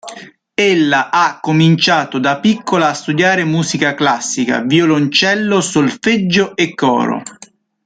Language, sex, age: Italian, male, 30-39